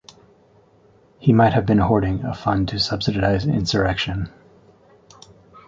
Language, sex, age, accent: English, male, 30-39, United States English